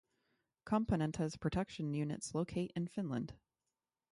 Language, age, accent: English, 30-39, United States English